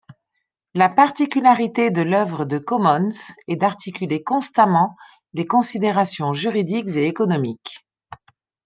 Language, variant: French, Français de métropole